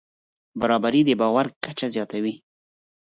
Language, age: Pashto, 30-39